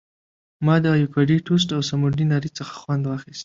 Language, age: Pashto, 19-29